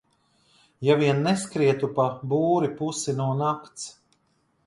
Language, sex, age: Latvian, male, 40-49